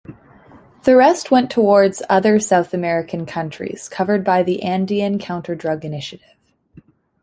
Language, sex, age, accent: English, female, 19-29, Canadian English